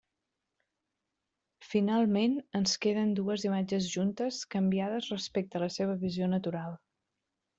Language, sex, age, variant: Catalan, female, 40-49, Central